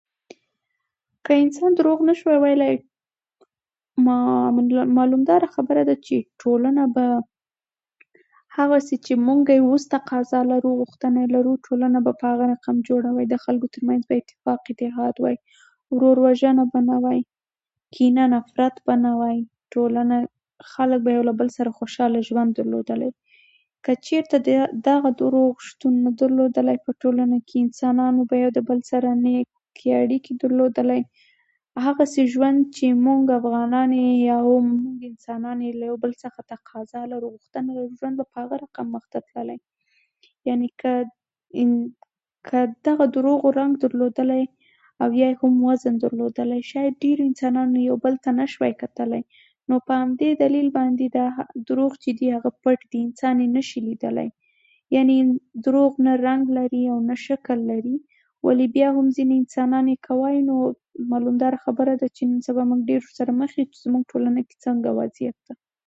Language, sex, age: Pashto, female, 19-29